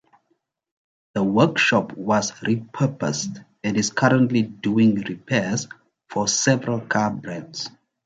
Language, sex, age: English, male, 30-39